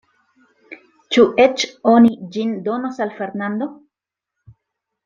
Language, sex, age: Esperanto, female, 40-49